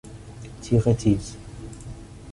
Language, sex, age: Persian, male, 19-29